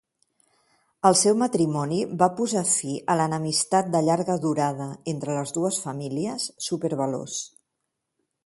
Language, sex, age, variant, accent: Catalan, female, 60-69, Central, balear; central